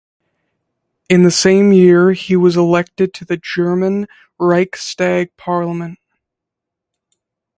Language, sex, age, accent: English, male, 19-29, Canadian English